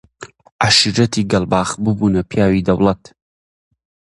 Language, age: Central Kurdish, 19-29